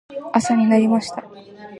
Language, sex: Japanese, female